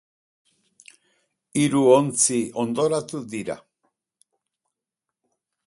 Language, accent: Basque, Erdialdekoa edo Nafarra (Gipuzkoa, Nafarroa)